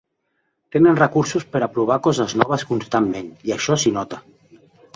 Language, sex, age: Catalan, male, 30-39